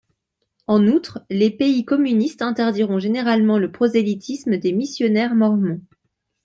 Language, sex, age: French, male, 19-29